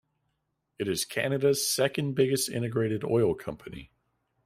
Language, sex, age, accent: English, male, 19-29, United States English